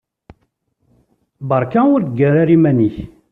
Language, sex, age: Kabyle, male, 40-49